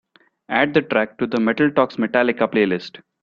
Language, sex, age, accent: English, male, 19-29, India and South Asia (India, Pakistan, Sri Lanka)